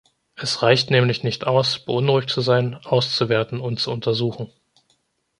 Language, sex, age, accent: German, male, 19-29, Deutschland Deutsch